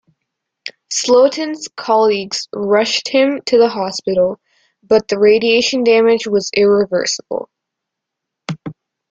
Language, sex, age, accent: English, female, under 19, United States English